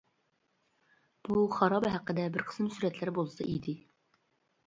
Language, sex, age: Uyghur, female, 30-39